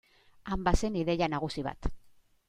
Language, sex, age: Basque, female, 40-49